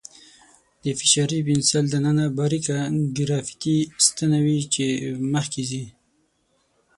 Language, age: Pashto, 19-29